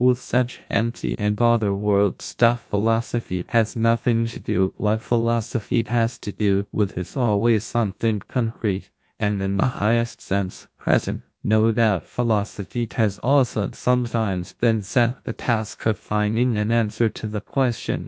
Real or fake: fake